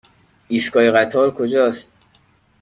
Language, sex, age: Persian, male, 19-29